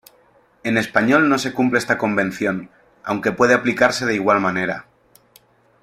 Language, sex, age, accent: Spanish, male, 30-39, España: Centro-Sur peninsular (Madrid, Toledo, Castilla-La Mancha)